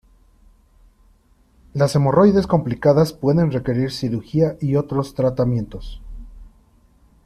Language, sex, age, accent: Spanish, male, 30-39, México